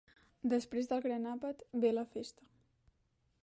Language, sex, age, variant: Catalan, female, under 19, Central